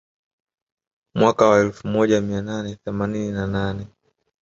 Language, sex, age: Swahili, male, 19-29